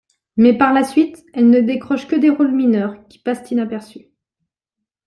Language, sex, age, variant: French, female, 30-39, Français de métropole